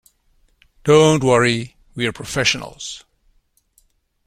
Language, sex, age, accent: English, male, 60-69, Southern African (South Africa, Zimbabwe, Namibia)